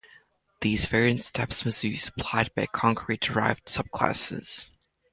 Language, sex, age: English, male, under 19